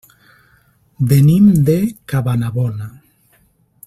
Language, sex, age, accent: Catalan, male, 40-49, valencià